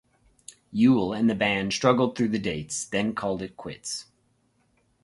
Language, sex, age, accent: English, male, 30-39, United States English